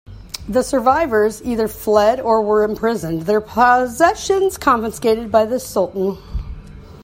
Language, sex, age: English, female, 40-49